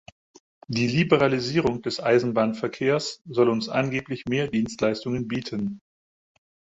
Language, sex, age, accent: German, male, 50-59, Deutschland Deutsch